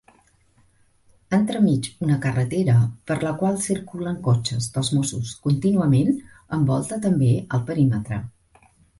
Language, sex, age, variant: Catalan, female, 40-49, Central